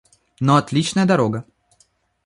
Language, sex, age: Russian, male, under 19